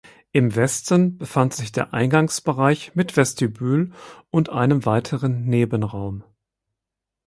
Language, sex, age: German, male, 50-59